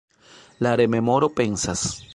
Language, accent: Esperanto, Internacia